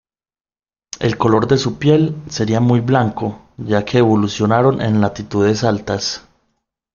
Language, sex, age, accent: Spanish, male, 19-29, Caribe: Cuba, Venezuela, Puerto Rico, República Dominicana, Panamá, Colombia caribeña, México caribeño, Costa del golfo de México